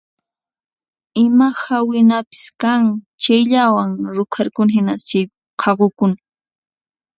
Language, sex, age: Puno Quechua, female, 19-29